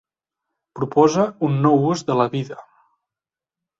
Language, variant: Catalan, Central